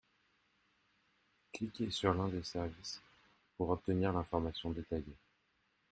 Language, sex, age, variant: French, male, 40-49, Français de métropole